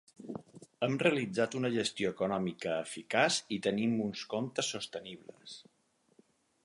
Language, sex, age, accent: Catalan, male, 50-59, mallorquí